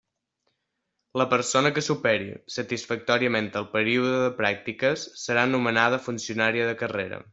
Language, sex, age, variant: Catalan, male, under 19, Balear